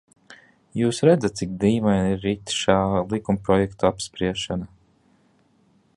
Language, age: Latvian, 19-29